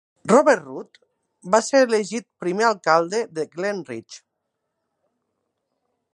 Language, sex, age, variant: Catalan, female, 40-49, Nord-Occidental